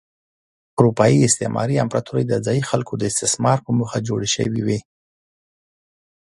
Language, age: Pashto, 30-39